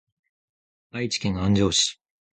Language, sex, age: Japanese, male, 19-29